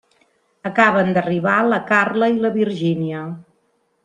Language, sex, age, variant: Catalan, female, 50-59, Central